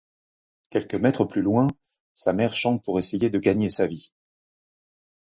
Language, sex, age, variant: French, male, 50-59, Français de métropole